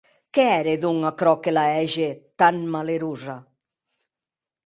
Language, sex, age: Occitan, female, 60-69